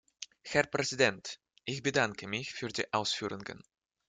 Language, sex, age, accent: German, male, 19-29, Russisch Deutsch